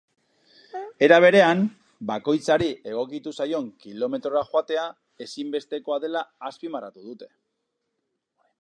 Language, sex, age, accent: Basque, male, 30-39, Mendebalekoa (Araba, Bizkaia, Gipuzkoako mendebaleko herri batzuk)